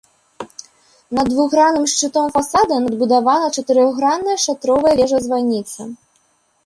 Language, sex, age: Belarusian, female, 19-29